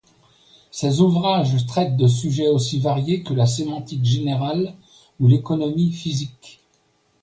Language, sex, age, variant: French, male, 60-69, Français de métropole